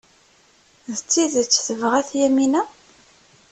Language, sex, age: Kabyle, female, 30-39